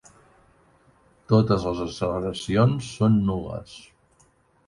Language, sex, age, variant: Catalan, male, 60-69, Central